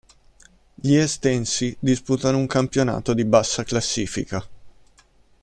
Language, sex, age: Italian, male, 30-39